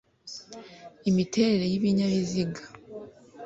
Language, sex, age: Kinyarwanda, female, 19-29